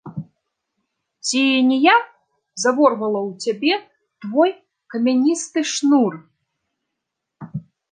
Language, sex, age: Belarusian, female, 19-29